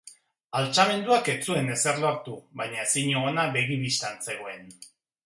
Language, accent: Basque, Erdialdekoa edo Nafarra (Gipuzkoa, Nafarroa)